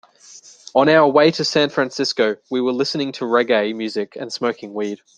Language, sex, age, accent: English, male, 19-29, Australian English